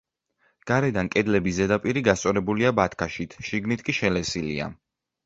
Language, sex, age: Georgian, male, under 19